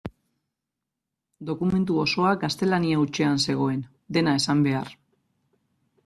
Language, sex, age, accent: Basque, female, 40-49, Mendebalekoa (Araba, Bizkaia, Gipuzkoako mendebaleko herri batzuk)